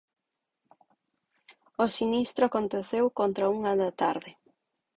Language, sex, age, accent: Galician, female, 30-39, Oriental (común en zona oriental); Normativo (estándar)